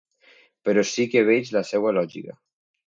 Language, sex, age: Catalan, male, 30-39